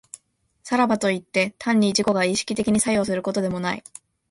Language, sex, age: Japanese, female, 19-29